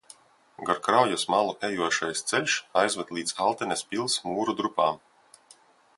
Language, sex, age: Latvian, male, 30-39